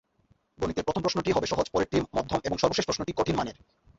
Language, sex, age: Bengali, male, 19-29